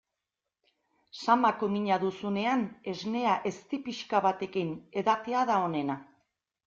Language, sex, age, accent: Basque, female, 60-69, Erdialdekoa edo Nafarra (Gipuzkoa, Nafarroa)